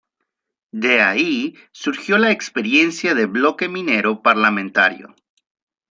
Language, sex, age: Spanish, male, 30-39